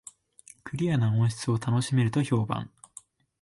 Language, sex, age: Japanese, male, 19-29